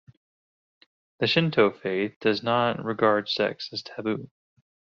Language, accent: English, United States English